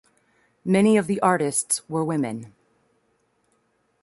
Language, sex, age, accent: English, female, 30-39, United States English